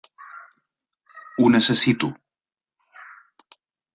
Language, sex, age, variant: Catalan, male, 40-49, Central